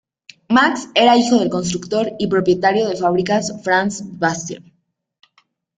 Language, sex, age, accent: Spanish, female, 19-29, México